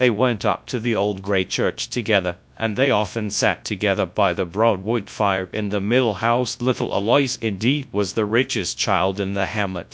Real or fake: fake